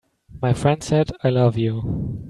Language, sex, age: English, male, 19-29